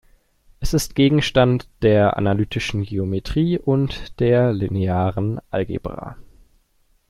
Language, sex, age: German, male, 19-29